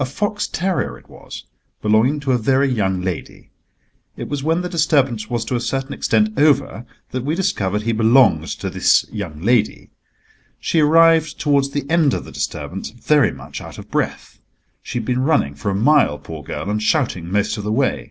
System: none